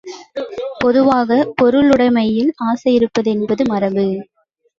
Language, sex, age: Tamil, female, under 19